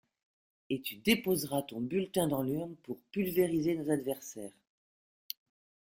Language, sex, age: French, female, 50-59